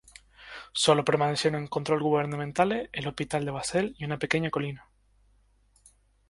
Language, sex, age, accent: Spanish, male, 19-29, España: Islas Canarias